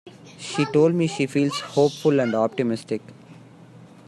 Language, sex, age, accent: English, male, 30-39, India and South Asia (India, Pakistan, Sri Lanka)